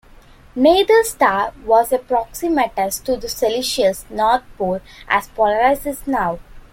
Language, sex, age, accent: English, female, 19-29, India and South Asia (India, Pakistan, Sri Lanka)